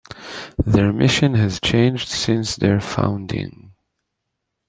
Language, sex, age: English, male, 40-49